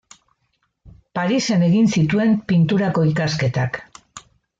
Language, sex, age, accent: Basque, female, 60-69, Erdialdekoa edo Nafarra (Gipuzkoa, Nafarroa)